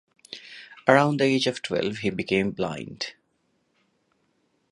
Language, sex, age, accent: English, male, 30-39, India and South Asia (India, Pakistan, Sri Lanka)